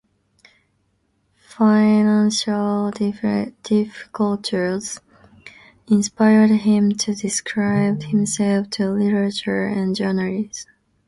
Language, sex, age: English, female, under 19